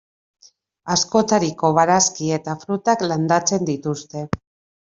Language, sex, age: Basque, female, 40-49